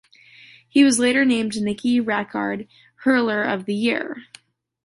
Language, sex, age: English, female, under 19